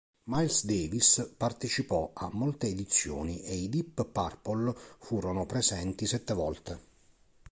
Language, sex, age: Italian, male, 40-49